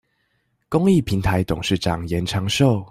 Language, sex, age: Chinese, male, 19-29